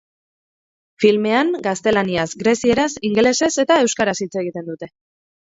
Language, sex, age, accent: Basque, female, 30-39, Mendebalekoa (Araba, Bizkaia, Gipuzkoako mendebaleko herri batzuk)